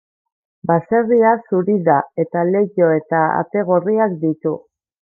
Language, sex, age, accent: Basque, female, 50-59, Erdialdekoa edo Nafarra (Gipuzkoa, Nafarroa)